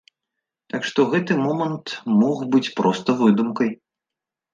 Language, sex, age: Belarusian, male, 19-29